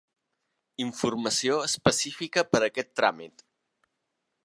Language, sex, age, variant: Catalan, male, 50-59, Nord-Occidental